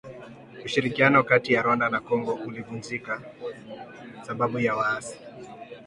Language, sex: Swahili, male